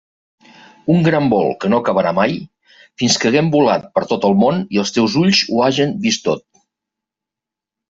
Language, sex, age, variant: Catalan, male, 50-59, Central